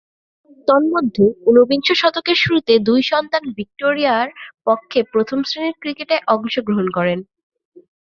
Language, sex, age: Bengali, female, 19-29